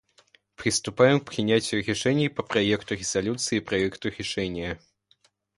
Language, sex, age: Russian, male, under 19